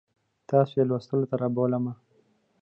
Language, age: Pashto, 19-29